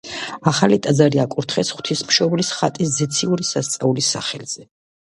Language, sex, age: Georgian, female, 50-59